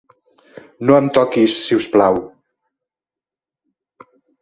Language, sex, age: Catalan, male, 50-59